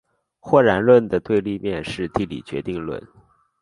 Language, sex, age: Chinese, male, under 19